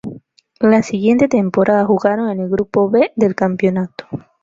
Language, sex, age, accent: Spanish, female, 19-29, Andino-Pacífico: Colombia, Perú, Ecuador, oeste de Bolivia y Venezuela andina